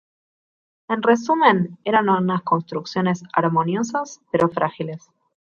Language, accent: Spanish, Rioplatense: Argentina, Uruguay, este de Bolivia, Paraguay